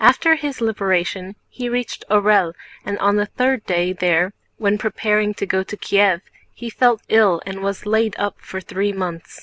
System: none